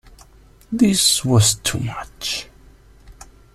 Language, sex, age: English, male, 19-29